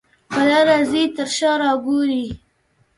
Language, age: Pashto, 19-29